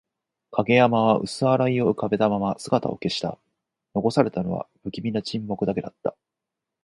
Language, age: Japanese, 40-49